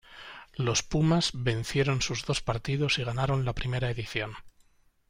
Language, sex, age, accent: Spanish, male, 50-59, España: Norte peninsular (Asturias, Castilla y León, Cantabria, País Vasco, Navarra, Aragón, La Rioja, Guadalajara, Cuenca)